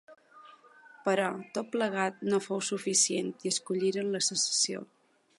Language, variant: Catalan, Balear